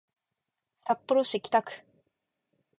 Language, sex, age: Japanese, female, 19-29